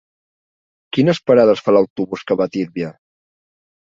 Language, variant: Catalan, Nord-Occidental